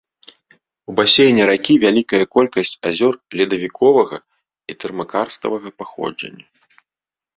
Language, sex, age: Belarusian, male, 30-39